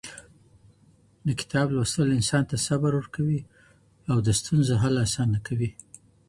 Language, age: Pashto, 60-69